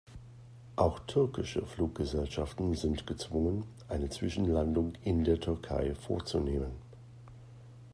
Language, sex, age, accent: German, male, 40-49, Deutschland Deutsch